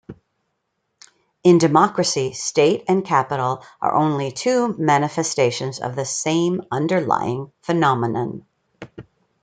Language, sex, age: English, female, 50-59